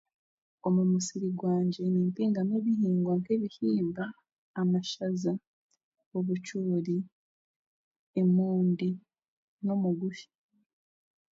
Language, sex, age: Chiga, female, 19-29